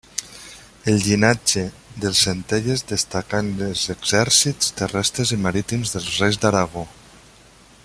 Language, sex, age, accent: Catalan, male, 50-59, valencià